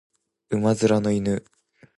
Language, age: Japanese, 19-29